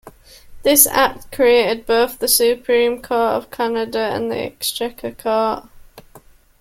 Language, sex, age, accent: English, female, 19-29, England English